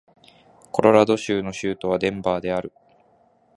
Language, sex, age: Japanese, male, 19-29